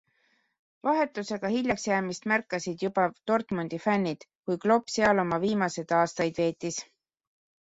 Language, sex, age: Estonian, female, 30-39